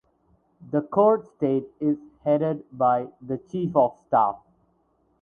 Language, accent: English, India and South Asia (India, Pakistan, Sri Lanka)